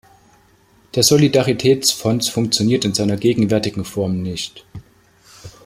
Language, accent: German, Deutschland Deutsch